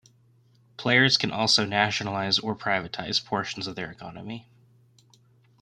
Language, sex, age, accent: English, male, 19-29, United States English